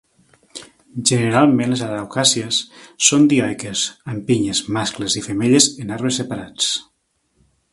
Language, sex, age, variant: Catalan, male, 40-49, Nord-Occidental